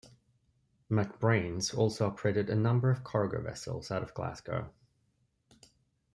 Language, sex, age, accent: English, male, 30-39, United States English